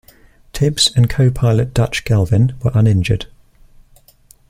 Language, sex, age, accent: English, male, 19-29, England English